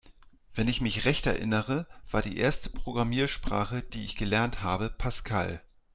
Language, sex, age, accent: German, male, 40-49, Deutschland Deutsch